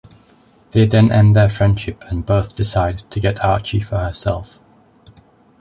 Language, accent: English, England English